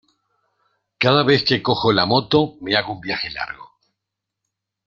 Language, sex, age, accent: Spanish, male, 50-59, Rioplatense: Argentina, Uruguay, este de Bolivia, Paraguay